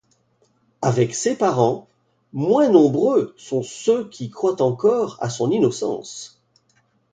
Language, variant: French, Français de métropole